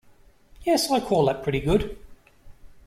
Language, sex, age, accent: English, male, 50-59, Australian English